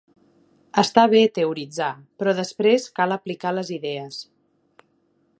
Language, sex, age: Catalan, female, 19-29